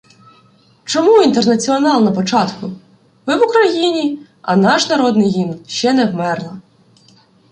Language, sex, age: Ukrainian, female, 19-29